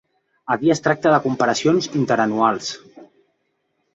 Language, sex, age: Catalan, male, 30-39